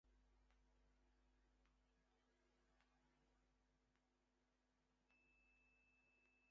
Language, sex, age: English, female, 19-29